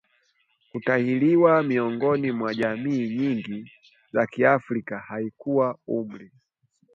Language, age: Swahili, 19-29